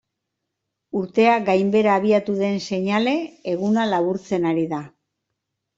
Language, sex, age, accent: Basque, female, 50-59, Mendebalekoa (Araba, Bizkaia, Gipuzkoako mendebaleko herri batzuk)